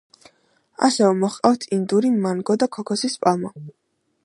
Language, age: Georgian, under 19